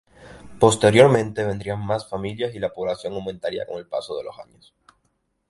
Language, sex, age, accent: Spanish, male, 19-29, España: Islas Canarias